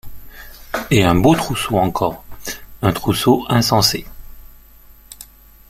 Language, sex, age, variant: French, male, 50-59, Français de métropole